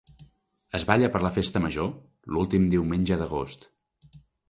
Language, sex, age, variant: Catalan, male, 30-39, Central